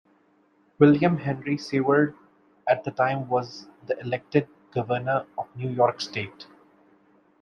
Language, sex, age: English, male, 19-29